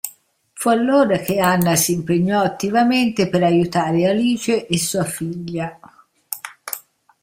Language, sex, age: Italian, female, 60-69